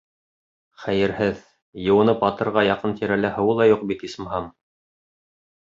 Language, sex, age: Bashkir, male, 30-39